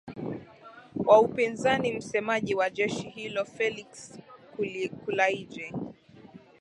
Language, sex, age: Swahili, male, 19-29